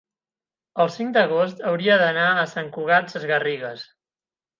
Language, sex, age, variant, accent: Catalan, male, 19-29, Central, central